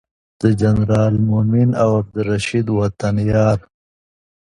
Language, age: Pashto, 40-49